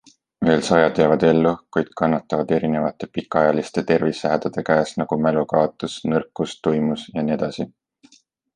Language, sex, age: Estonian, male, 19-29